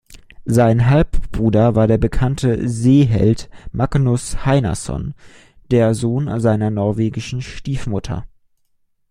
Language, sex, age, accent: German, male, 19-29, Deutschland Deutsch